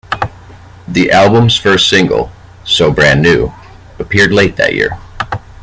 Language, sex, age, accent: English, male, 30-39, United States English